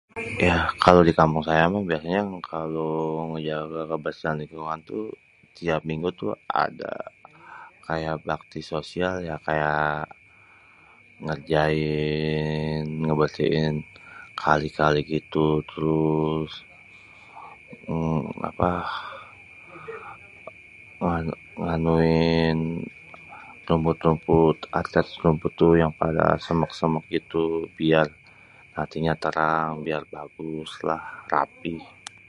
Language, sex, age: Betawi, male, 40-49